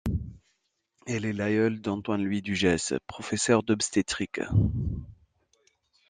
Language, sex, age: French, male, 30-39